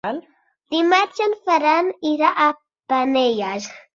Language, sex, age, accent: Catalan, female, 40-49, Oriental